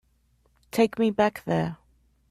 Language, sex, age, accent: English, female, 30-39, Australian English